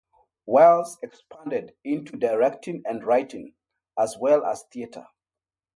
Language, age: English, 40-49